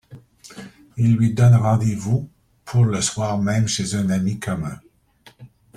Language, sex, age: French, male, 60-69